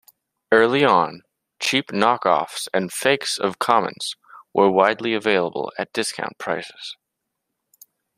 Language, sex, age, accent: English, male, 19-29, Canadian English